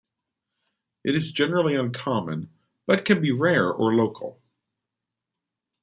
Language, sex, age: English, male, 50-59